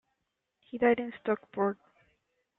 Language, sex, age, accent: English, female, 19-29, United States English